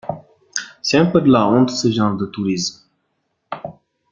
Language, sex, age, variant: French, male, 19-29, Français d'Afrique subsaharienne et des îles africaines